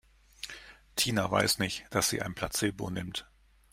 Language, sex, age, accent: German, male, 40-49, Deutschland Deutsch